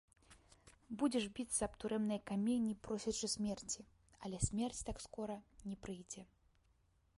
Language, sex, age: Belarusian, female, under 19